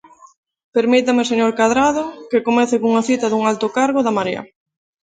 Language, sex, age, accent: Galician, female, 40-49, Central (gheada)